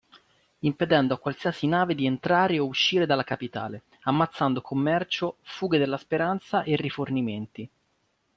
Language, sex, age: Italian, male, 30-39